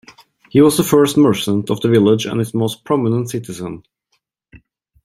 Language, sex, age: English, male, 19-29